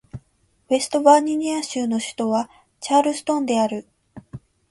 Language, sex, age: Japanese, female, 19-29